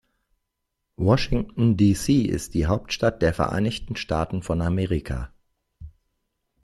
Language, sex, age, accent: German, male, 50-59, Deutschland Deutsch